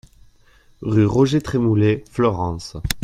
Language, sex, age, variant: French, male, 19-29, Français de métropole